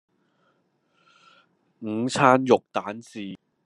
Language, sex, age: Cantonese, male, 19-29